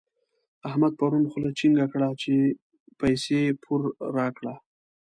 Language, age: Pashto, 19-29